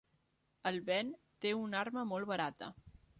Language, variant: Catalan, Nord-Occidental